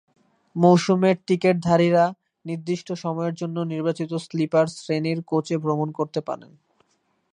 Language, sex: Bengali, male